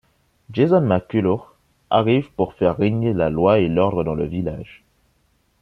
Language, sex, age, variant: French, male, under 19, Français des départements et régions d'outre-mer